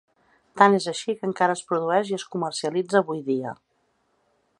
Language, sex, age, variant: Catalan, female, 40-49, Central